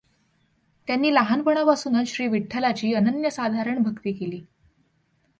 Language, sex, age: Marathi, female, under 19